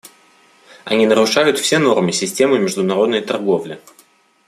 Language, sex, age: Russian, male, 19-29